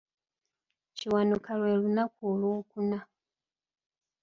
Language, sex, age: Ganda, female, 30-39